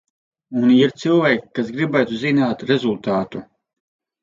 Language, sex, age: Latvian, male, 30-39